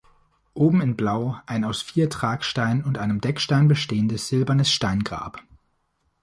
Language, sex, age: German, male, 19-29